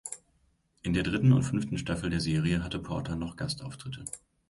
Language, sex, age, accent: German, male, 19-29, Deutschland Deutsch